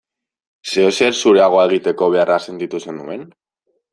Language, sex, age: Basque, male, 19-29